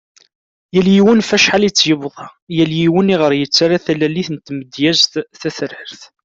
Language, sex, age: Kabyle, male, 19-29